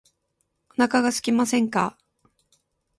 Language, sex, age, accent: Japanese, female, 50-59, 標準語